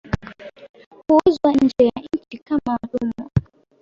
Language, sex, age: Swahili, female, 19-29